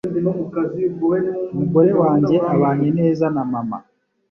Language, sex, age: Kinyarwanda, male, 30-39